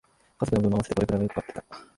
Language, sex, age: Japanese, male, 19-29